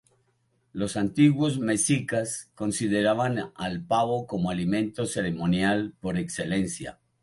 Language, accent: Spanish, Caribe: Cuba, Venezuela, Puerto Rico, República Dominicana, Panamá, Colombia caribeña, México caribeño, Costa del golfo de México